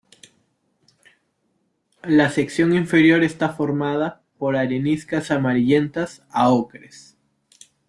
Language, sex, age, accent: Spanish, male, 19-29, Andino-Pacífico: Colombia, Perú, Ecuador, oeste de Bolivia y Venezuela andina